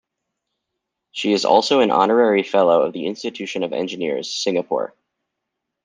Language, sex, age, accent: English, male, 19-29, United States English